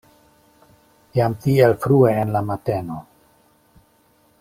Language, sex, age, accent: Esperanto, male, 50-59, Internacia